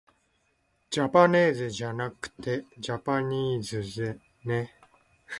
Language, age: Japanese, 40-49